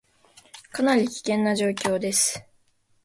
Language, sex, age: Japanese, female, 19-29